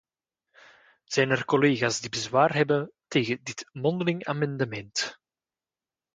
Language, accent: Dutch, Belgisch Nederlands